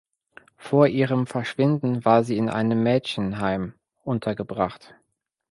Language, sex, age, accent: German, male, 30-39, Deutschland Deutsch